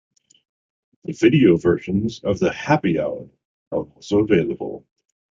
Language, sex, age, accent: English, male, 19-29, United States English